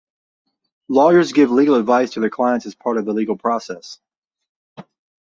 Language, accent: English, United States English